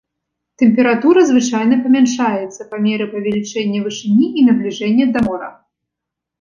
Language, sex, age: Belarusian, female, 19-29